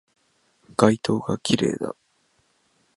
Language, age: Japanese, 19-29